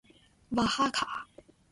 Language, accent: Chinese, 出生地：天津市; 普通话